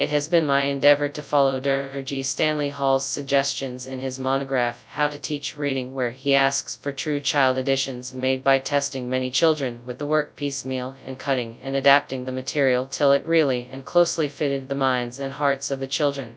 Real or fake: fake